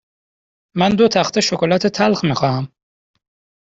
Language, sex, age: Persian, male, 19-29